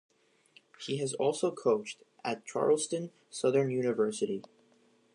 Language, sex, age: English, male, under 19